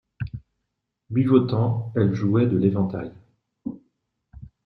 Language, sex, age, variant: French, male, 40-49, Français de métropole